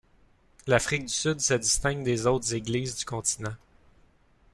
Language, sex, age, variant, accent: French, male, 19-29, Français d'Amérique du Nord, Français du Canada